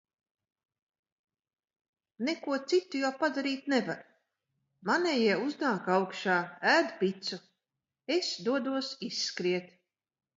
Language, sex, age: Latvian, female, 50-59